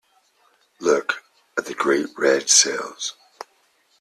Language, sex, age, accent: English, male, 50-59, England English